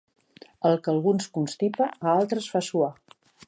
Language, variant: Catalan, Central